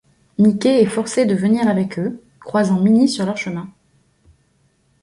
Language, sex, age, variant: French, female, 19-29, Français de métropole